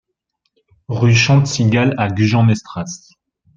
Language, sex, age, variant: French, male, 19-29, Français de métropole